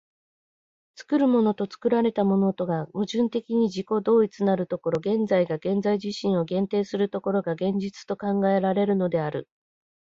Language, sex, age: Japanese, female, 50-59